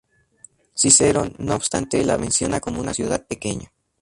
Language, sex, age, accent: Spanish, male, 19-29, México